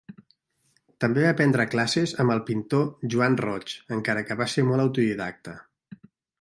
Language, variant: Catalan, Central